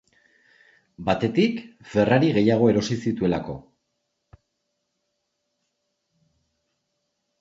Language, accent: Basque, Erdialdekoa edo Nafarra (Gipuzkoa, Nafarroa)